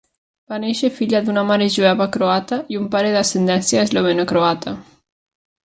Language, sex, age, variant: Catalan, female, 19-29, Nord-Occidental